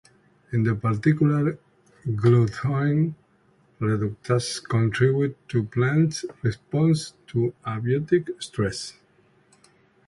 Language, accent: English, Hong Kong English